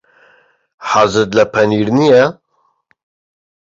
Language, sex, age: Central Kurdish, male, 19-29